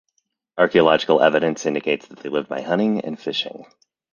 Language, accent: English, United States English